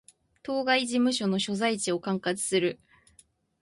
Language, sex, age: Japanese, female, 19-29